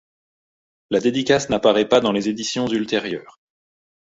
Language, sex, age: French, male, 30-39